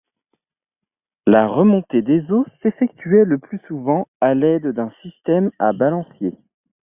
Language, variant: French, Français de métropole